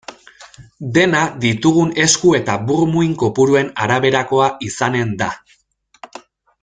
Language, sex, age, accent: Basque, male, 30-39, Mendebalekoa (Araba, Bizkaia, Gipuzkoako mendebaleko herri batzuk)